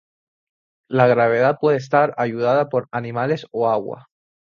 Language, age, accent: Spanish, 19-29, España: Islas Canarias